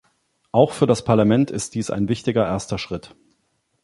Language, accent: German, Deutschland Deutsch